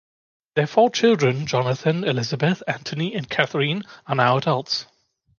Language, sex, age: English, male, 19-29